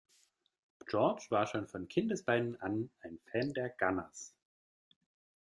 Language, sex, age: German, male, 30-39